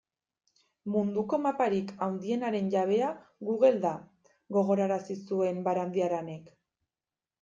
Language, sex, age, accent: Basque, female, 19-29, Erdialdekoa edo Nafarra (Gipuzkoa, Nafarroa)